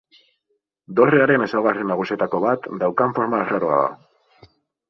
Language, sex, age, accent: Basque, male, 30-39, Mendebalekoa (Araba, Bizkaia, Gipuzkoako mendebaleko herri batzuk)